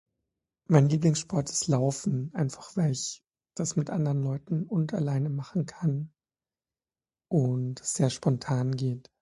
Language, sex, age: German, male, 30-39